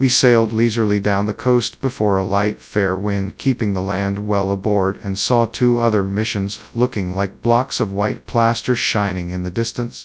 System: TTS, FastPitch